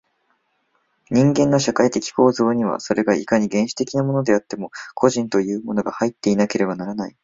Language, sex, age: Japanese, male, 19-29